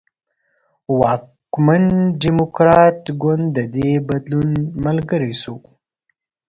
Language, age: Pashto, 30-39